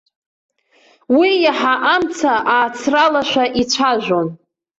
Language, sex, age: Abkhazian, female, under 19